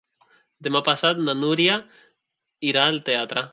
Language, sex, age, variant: Catalan, male, 19-29, Central